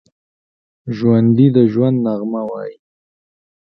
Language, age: Pashto, 19-29